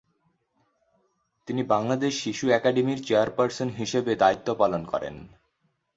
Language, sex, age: Bengali, male, 19-29